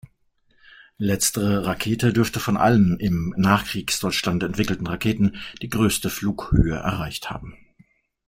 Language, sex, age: German, male, 50-59